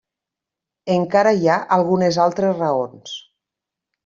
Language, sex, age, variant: Catalan, female, 50-59, Nord-Occidental